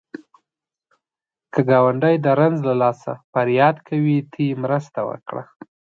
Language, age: Pashto, 19-29